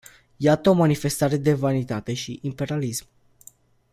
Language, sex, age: Romanian, male, under 19